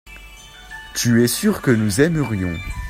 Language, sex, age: French, male, under 19